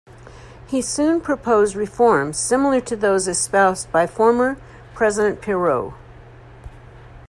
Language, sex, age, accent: English, female, 60-69, United States English